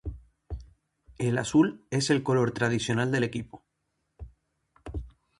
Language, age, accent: Spanish, 19-29, España: Islas Canarias